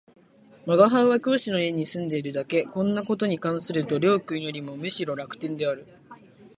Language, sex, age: Japanese, female, 19-29